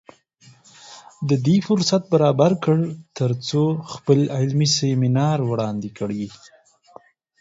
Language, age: Pashto, 19-29